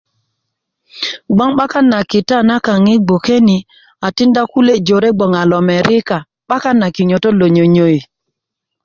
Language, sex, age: Kuku, female, 40-49